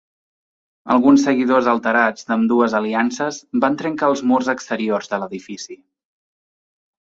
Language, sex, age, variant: Catalan, male, 30-39, Central